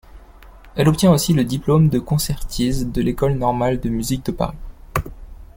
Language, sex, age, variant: French, male, 19-29, Français de métropole